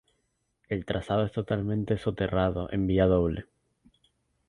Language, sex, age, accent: Spanish, male, 19-29, España: Islas Canarias